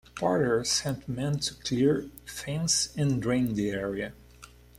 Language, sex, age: English, male, 19-29